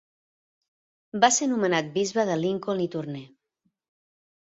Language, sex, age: Catalan, female, 40-49